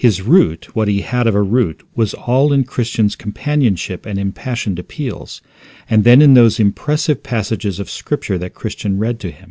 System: none